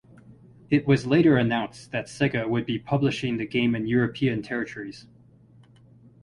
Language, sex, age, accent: English, male, 40-49, United States English